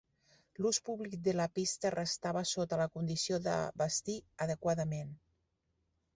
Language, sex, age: Catalan, female, 50-59